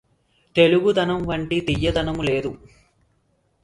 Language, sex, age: Telugu, male, 19-29